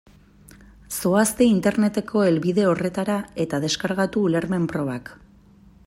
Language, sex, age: Basque, female, 30-39